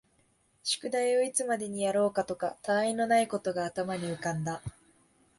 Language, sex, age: Japanese, male, 19-29